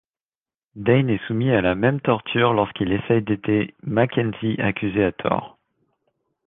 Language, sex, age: French, male, 30-39